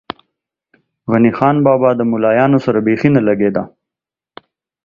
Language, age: Pashto, 19-29